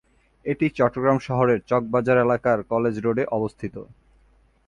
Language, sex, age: Bengali, male, 30-39